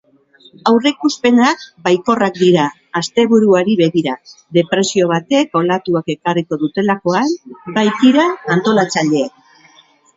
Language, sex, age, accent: Basque, female, 70-79, Mendebalekoa (Araba, Bizkaia, Gipuzkoako mendebaleko herri batzuk)